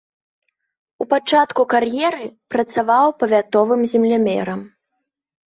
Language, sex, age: Belarusian, female, under 19